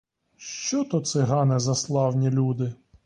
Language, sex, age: Ukrainian, male, 30-39